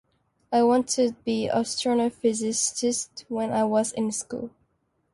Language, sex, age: English, female, 19-29